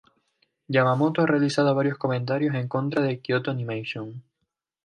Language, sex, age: Spanish, female, 19-29